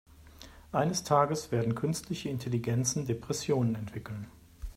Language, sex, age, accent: German, male, 50-59, Deutschland Deutsch